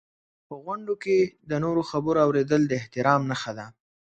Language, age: Pashto, under 19